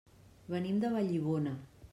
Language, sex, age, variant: Catalan, female, 40-49, Central